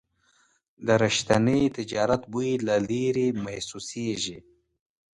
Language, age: Pashto, 19-29